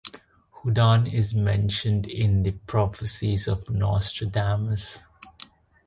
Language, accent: English, India and South Asia (India, Pakistan, Sri Lanka)